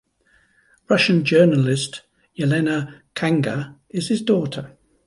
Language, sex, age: English, male, 50-59